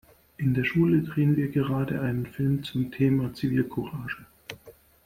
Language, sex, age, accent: German, male, 40-49, Deutschland Deutsch